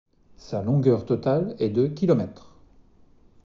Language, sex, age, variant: French, male, 40-49, Français de métropole